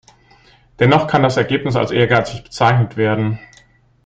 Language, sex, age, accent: German, male, 50-59, Deutschland Deutsch